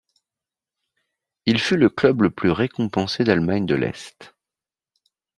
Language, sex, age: French, male, 40-49